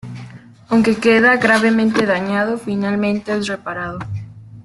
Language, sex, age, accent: Spanish, female, 19-29, México